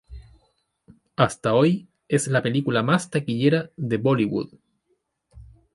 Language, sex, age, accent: Spanish, male, 30-39, Chileno: Chile, Cuyo